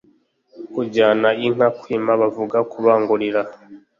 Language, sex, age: Kinyarwanda, male, 19-29